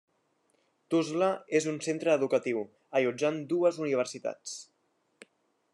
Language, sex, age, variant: Catalan, male, under 19, Central